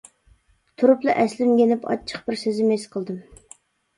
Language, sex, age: Uyghur, female, 30-39